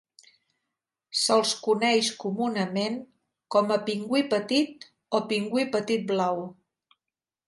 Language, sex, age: Catalan, female, 60-69